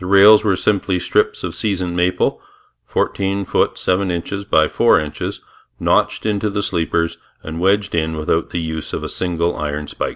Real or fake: real